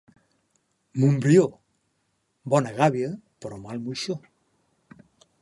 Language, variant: Catalan, Central